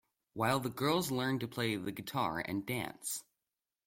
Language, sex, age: English, male, under 19